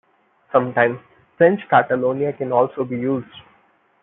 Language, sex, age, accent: English, male, 19-29, India and South Asia (India, Pakistan, Sri Lanka)